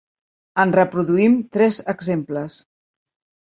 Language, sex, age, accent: Catalan, female, 50-59, Barceloní